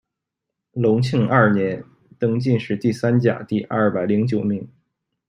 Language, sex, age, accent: Chinese, male, 19-29, 出生地：吉林省